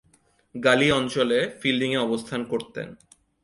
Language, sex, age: Bengali, male, 19-29